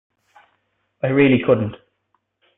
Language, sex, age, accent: English, male, 19-29, Irish English